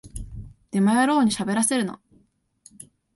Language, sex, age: Japanese, female, under 19